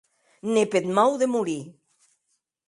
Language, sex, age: Occitan, female, 60-69